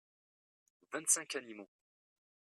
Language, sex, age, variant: French, male, 30-39, Français de métropole